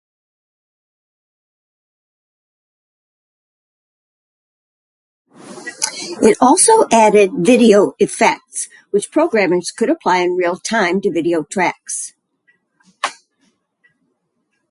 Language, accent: English, United States English